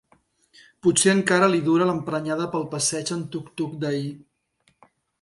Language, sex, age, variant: Catalan, male, 50-59, Central